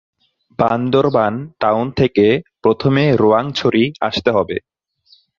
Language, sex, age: Bengali, male, 19-29